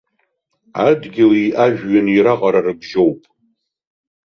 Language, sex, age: Abkhazian, male, 30-39